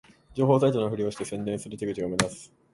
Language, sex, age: Japanese, male, 19-29